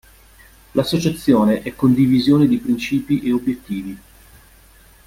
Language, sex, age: Italian, male, 40-49